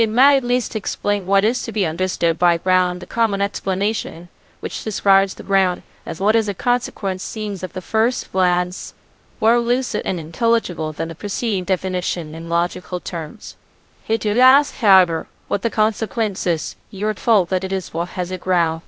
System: TTS, VITS